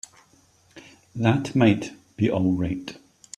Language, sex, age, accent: English, male, 50-59, Scottish English